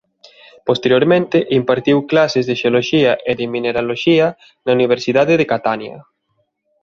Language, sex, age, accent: Galician, male, 30-39, Normativo (estándar)